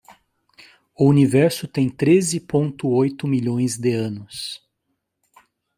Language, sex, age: Portuguese, male, 40-49